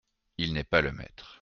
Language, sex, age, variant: French, male, 19-29, Français de métropole